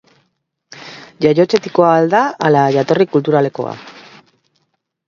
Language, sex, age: Basque, female, 40-49